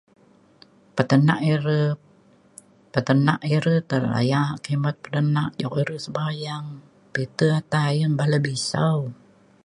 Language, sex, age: Mainstream Kenyah, female, 70-79